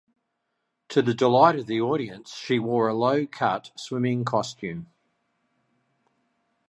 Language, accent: English, Australian English